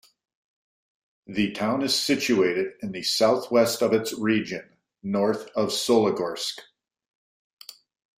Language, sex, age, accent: English, male, 50-59, United States English